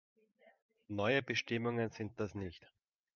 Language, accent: German, Österreichisches Deutsch